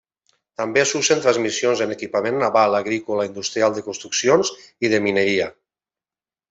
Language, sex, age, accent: Catalan, male, 50-59, valencià